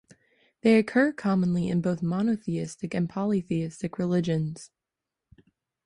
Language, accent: English, United States English